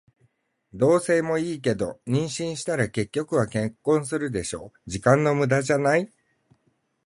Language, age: Japanese, 40-49